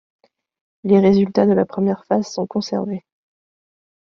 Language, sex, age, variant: French, female, 19-29, Français de métropole